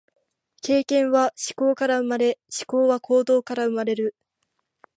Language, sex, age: Japanese, female, under 19